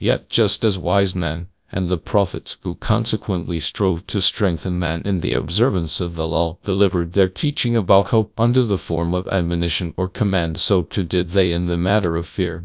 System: TTS, GradTTS